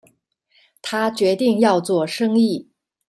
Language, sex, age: Chinese, female, 40-49